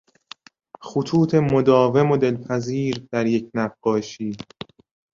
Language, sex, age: Persian, male, 19-29